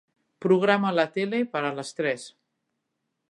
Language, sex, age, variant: Catalan, female, 50-59, Central